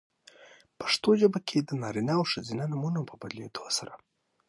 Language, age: Pashto, 19-29